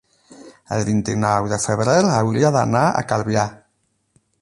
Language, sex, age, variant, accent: Catalan, male, 40-49, Alacantí, Barcelona